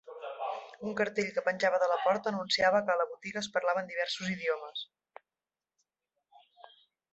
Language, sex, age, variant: Catalan, female, 30-39, Central